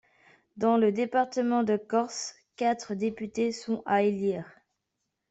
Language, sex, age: French, female, 19-29